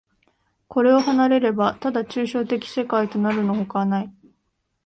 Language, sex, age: Japanese, female, 19-29